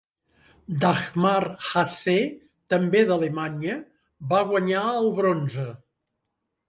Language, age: Catalan, 70-79